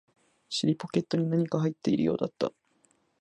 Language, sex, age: Japanese, female, 90+